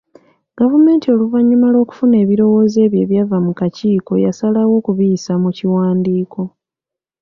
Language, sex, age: Ganda, female, 30-39